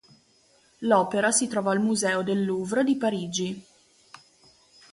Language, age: Italian, 19-29